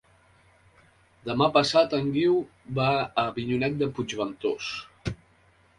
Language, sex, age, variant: Catalan, male, 50-59, Central